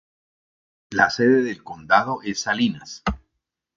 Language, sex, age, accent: Spanish, male, 60-69, Andino-Pacífico: Colombia, Perú, Ecuador, oeste de Bolivia y Venezuela andina